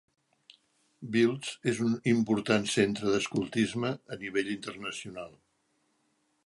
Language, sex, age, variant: Catalan, male, 70-79, Central